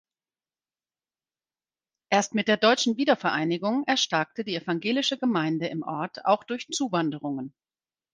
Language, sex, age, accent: German, female, 50-59, Deutschland Deutsch